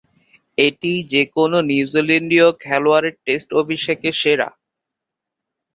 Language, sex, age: Bengali, male, 19-29